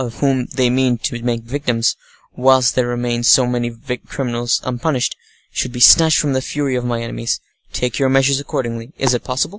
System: none